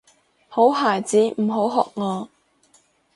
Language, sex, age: Cantonese, female, 19-29